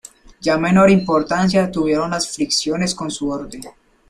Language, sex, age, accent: Spanish, male, under 19, Andino-Pacífico: Colombia, Perú, Ecuador, oeste de Bolivia y Venezuela andina